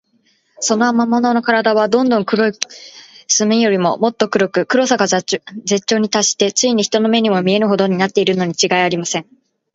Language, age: Japanese, 19-29